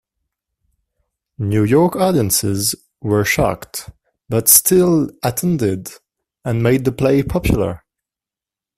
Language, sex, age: English, male, 19-29